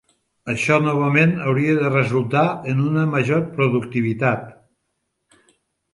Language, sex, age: Catalan, male, 60-69